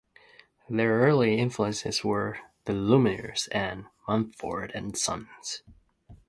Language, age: English, 19-29